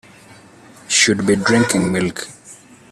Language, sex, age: English, male, 19-29